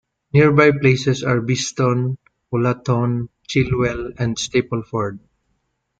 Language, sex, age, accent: English, male, 40-49, Filipino